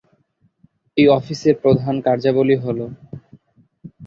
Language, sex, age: Bengali, male, 19-29